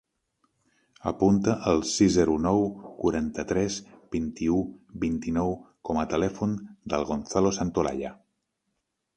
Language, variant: Catalan, Central